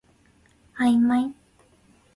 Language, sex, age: Japanese, female, 19-29